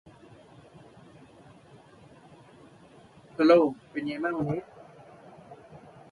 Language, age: English, 40-49